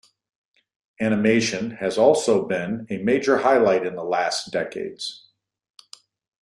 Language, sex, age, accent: English, male, 50-59, United States English